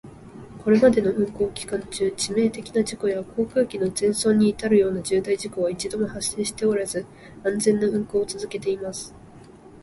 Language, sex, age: Japanese, female, 19-29